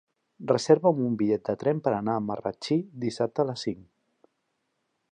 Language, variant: Catalan, Central